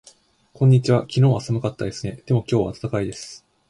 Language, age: Japanese, 19-29